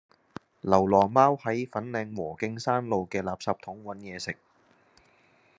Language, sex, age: Cantonese, male, 19-29